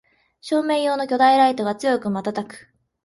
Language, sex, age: Japanese, female, 19-29